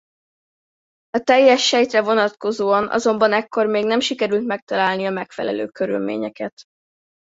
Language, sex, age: Hungarian, female, under 19